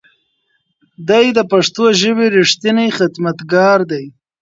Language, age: Pashto, 30-39